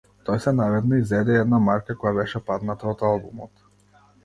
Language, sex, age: Macedonian, male, 19-29